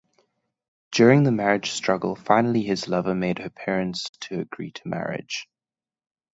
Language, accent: English, Southern African (South Africa, Zimbabwe, Namibia)